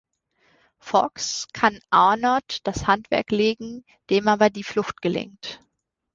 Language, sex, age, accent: German, female, 19-29, Deutschland Deutsch